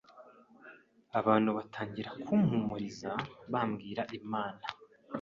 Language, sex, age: Kinyarwanda, male, 19-29